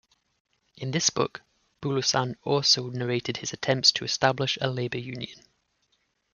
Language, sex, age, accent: English, male, 30-39, England English